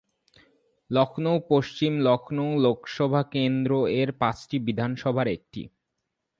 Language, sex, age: Bengali, male, 19-29